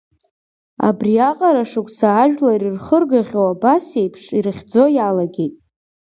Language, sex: Abkhazian, female